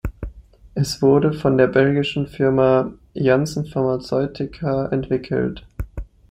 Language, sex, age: German, male, 19-29